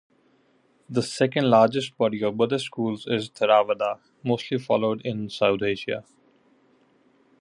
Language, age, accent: English, 40-49, India and South Asia (India, Pakistan, Sri Lanka)